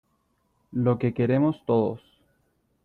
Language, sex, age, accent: Spanish, male, 30-39, Chileno: Chile, Cuyo